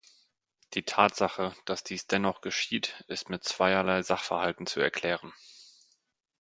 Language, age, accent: German, 30-39, Deutschland Deutsch